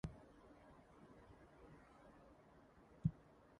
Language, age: English, under 19